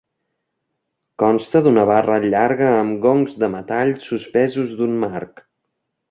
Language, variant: Catalan, Central